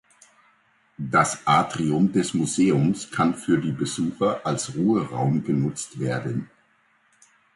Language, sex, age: German, male, 50-59